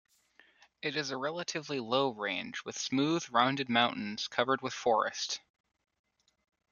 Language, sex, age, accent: English, male, under 19, United States English